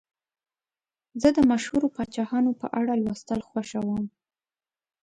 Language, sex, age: Pashto, female, 19-29